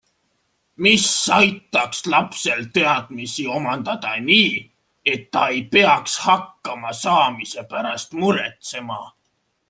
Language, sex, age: Estonian, male, 19-29